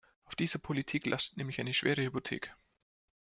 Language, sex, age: German, male, 19-29